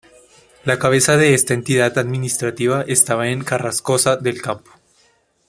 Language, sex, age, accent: Spanish, male, 19-29, América central